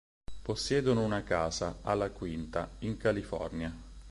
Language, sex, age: Italian, male, 19-29